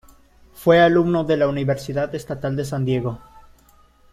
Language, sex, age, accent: Spanish, male, 19-29, México